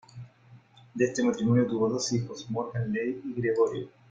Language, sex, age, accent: Spanish, male, 40-49, España: Norte peninsular (Asturias, Castilla y León, Cantabria, País Vasco, Navarra, Aragón, La Rioja, Guadalajara, Cuenca)